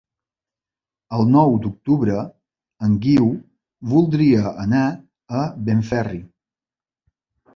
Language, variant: Catalan, Balear